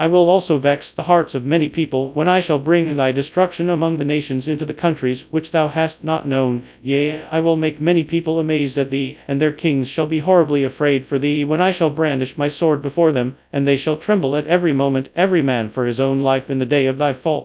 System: TTS, FastPitch